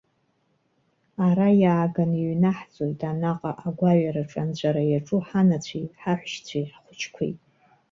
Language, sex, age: Abkhazian, female, 40-49